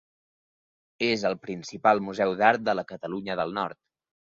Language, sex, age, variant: Catalan, male, 19-29, Central